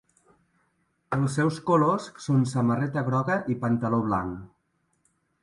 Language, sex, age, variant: Catalan, male, 30-39, Nord-Occidental